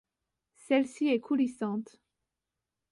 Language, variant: French, Français de métropole